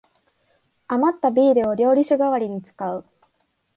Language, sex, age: Japanese, female, 19-29